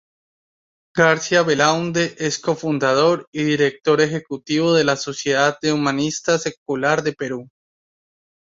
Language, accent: Spanish, Andino-Pacífico: Colombia, Perú, Ecuador, oeste de Bolivia y Venezuela andina